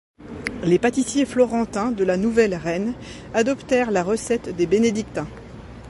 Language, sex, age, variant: French, female, 30-39, Français de métropole